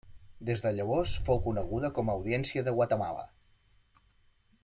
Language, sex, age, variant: Catalan, male, 40-49, Central